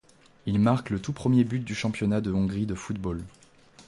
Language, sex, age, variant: French, male, 19-29, Français de métropole